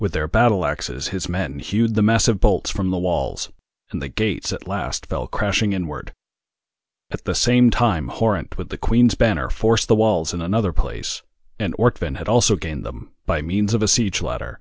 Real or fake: real